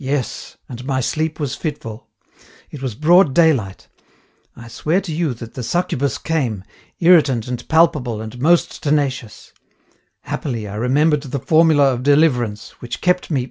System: none